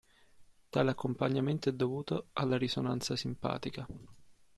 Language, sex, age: Italian, male, 19-29